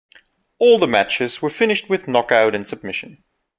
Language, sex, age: English, male, 19-29